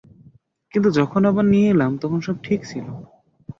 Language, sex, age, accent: Bengali, male, 19-29, শুদ্ধ